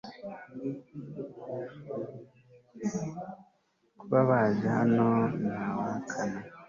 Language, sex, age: Kinyarwanda, male, 40-49